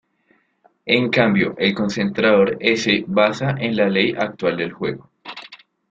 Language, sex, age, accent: Spanish, male, 19-29, Andino-Pacífico: Colombia, Perú, Ecuador, oeste de Bolivia y Venezuela andina